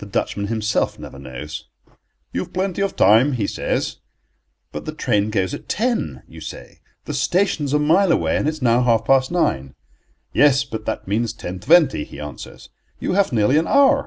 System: none